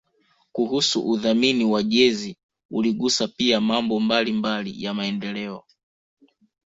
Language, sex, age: Swahili, male, 19-29